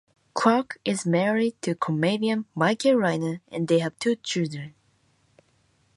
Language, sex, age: English, female, 19-29